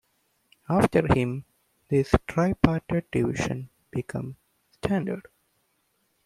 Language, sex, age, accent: English, male, 19-29, United States English